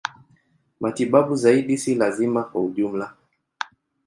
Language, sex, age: Swahili, male, 30-39